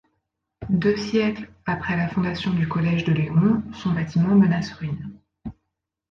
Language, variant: French, Français de métropole